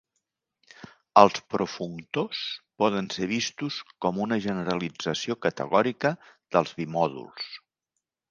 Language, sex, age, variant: Catalan, male, 60-69, Central